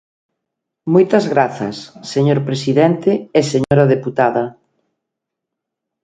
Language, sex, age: Galician, female, 50-59